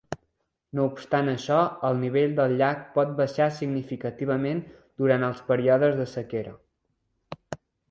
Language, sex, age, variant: Catalan, male, 19-29, Central